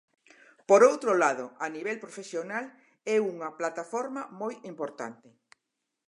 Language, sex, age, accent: Galician, female, 60-69, Normativo (estándar)